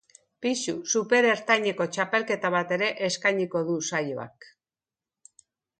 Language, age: Basque, 60-69